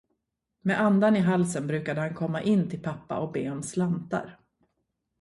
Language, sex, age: Swedish, female, 40-49